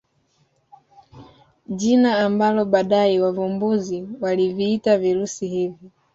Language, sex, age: Swahili, male, 19-29